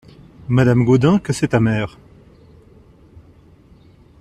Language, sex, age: French, male, 30-39